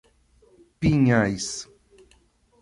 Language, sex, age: Portuguese, male, 60-69